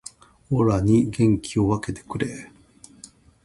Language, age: Japanese, 60-69